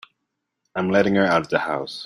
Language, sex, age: English, male, 30-39